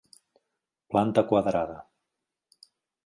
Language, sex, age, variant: Catalan, male, 40-49, Central